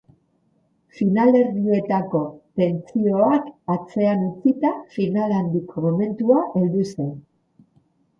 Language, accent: Basque, Mendebalekoa (Araba, Bizkaia, Gipuzkoako mendebaleko herri batzuk)